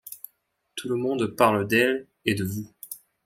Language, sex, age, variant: French, male, 19-29, Français de métropole